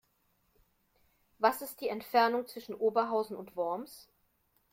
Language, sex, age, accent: German, female, 50-59, Deutschland Deutsch